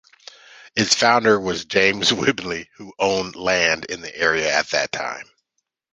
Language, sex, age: English, male, 50-59